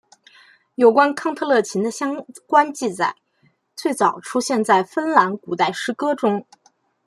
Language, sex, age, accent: Chinese, female, 19-29, 出生地：河北省